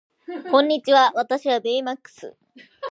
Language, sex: Japanese, female